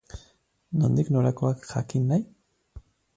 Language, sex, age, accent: Basque, male, 30-39, Mendebalekoa (Araba, Bizkaia, Gipuzkoako mendebaleko herri batzuk)